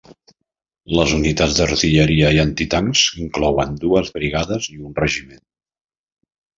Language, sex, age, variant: Catalan, male, 50-59, Central